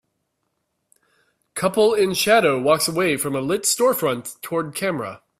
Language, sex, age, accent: English, male, 30-39, United States English